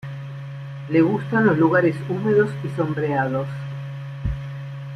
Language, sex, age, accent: Spanish, female, 50-59, Rioplatense: Argentina, Uruguay, este de Bolivia, Paraguay